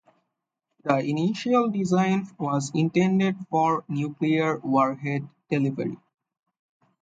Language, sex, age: English, male, 19-29